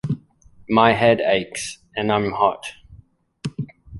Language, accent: English, Australian English